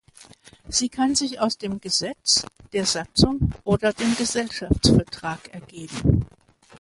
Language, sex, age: German, female, 70-79